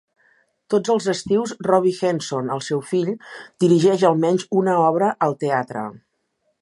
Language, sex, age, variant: Catalan, female, 50-59, Central